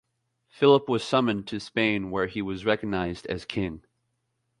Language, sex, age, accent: English, male, 19-29, United States English